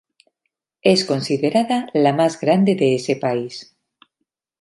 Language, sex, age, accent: Spanish, female, 40-49, España: Norte peninsular (Asturias, Castilla y León, Cantabria, País Vasco, Navarra, Aragón, La Rioja, Guadalajara, Cuenca)